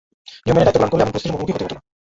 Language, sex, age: Bengali, male, 19-29